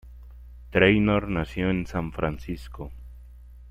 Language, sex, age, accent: Spanish, male, 19-29, México